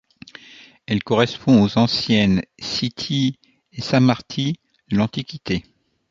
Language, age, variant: French, 60-69, Français de métropole